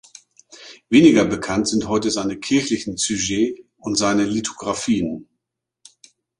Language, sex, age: German, male, 50-59